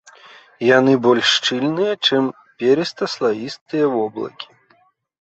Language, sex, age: Belarusian, male, 30-39